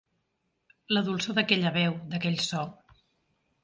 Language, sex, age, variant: Catalan, female, 40-49, Central